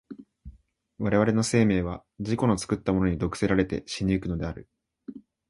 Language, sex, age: Japanese, male, 19-29